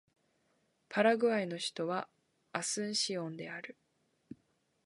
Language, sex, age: Japanese, female, under 19